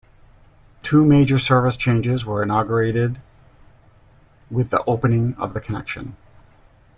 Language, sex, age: English, male, 40-49